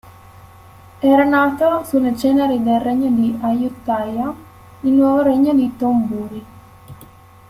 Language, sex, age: Italian, female, 19-29